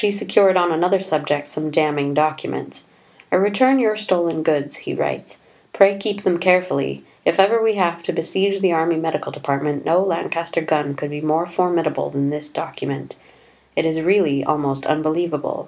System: none